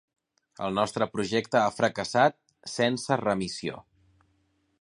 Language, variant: Catalan, Central